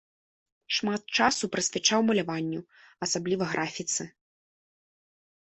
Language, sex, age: Belarusian, female, 19-29